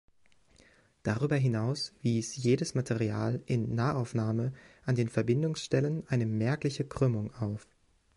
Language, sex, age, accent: German, male, 19-29, Deutschland Deutsch